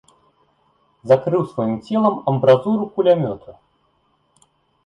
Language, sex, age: Belarusian, male, 19-29